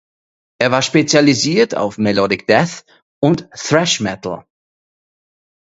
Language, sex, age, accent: German, male, 30-39, Österreichisches Deutsch